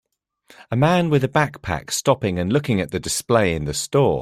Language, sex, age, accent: English, male, 40-49, England English